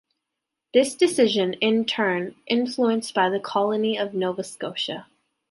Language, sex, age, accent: English, female, 19-29, Canadian English